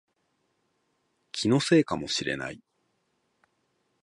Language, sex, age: Japanese, male, 40-49